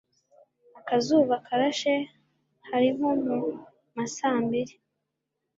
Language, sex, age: Kinyarwanda, female, 19-29